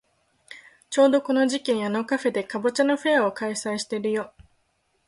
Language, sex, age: Japanese, female, 19-29